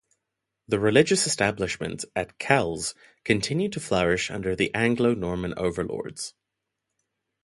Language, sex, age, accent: English, male, 19-29, Southern African (South Africa, Zimbabwe, Namibia)